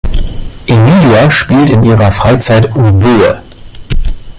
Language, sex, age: German, male, 50-59